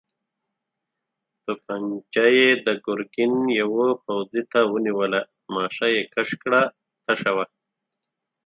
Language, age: Pashto, 40-49